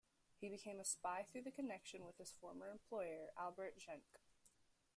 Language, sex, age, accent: English, female, under 19, United States English